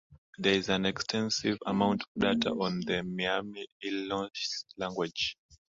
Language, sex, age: English, male, 19-29